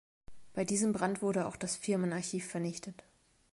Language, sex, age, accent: German, female, 30-39, Deutschland Deutsch